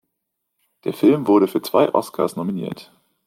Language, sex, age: German, male, 19-29